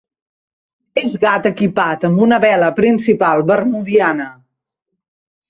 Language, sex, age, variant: Catalan, female, 50-59, Central